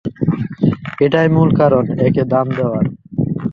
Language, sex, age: Bengali, male, 19-29